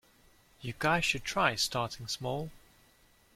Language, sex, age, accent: English, male, 19-29, Southern African (South Africa, Zimbabwe, Namibia)